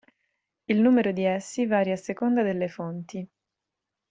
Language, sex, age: Italian, female, 19-29